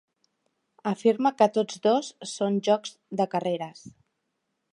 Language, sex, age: Catalan, female, 40-49